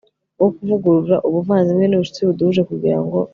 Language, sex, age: Kinyarwanda, female, 19-29